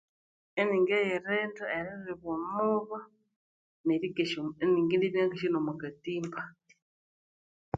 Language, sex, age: Konzo, female, 30-39